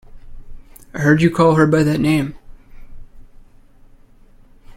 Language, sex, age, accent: English, male, 19-29, United States English